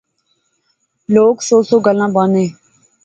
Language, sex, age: Pahari-Potwari, female, 19-29